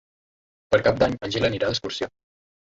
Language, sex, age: Catalan, male, under 19